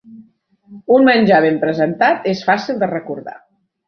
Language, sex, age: Catalan, female, 50-59